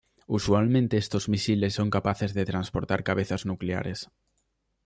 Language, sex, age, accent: Spanish, male, under 19, España: Norte peninsular (Asturias, Castilla y León, Cantabria, País Vasco, Navarra, Aragón, La Rioja, Guadalajara, Cuenca)